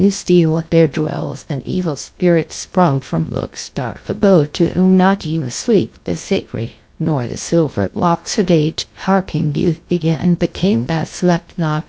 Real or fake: fake